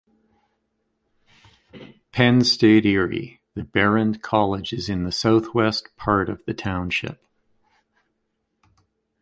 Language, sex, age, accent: English, male, 60-69, Canadian English